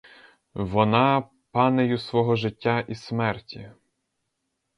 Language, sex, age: Ukrainian, male, 19-29